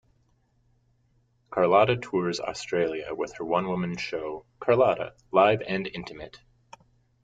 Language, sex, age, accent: English, male, 30-39, Canadian English